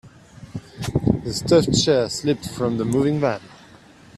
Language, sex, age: English, male, 30-39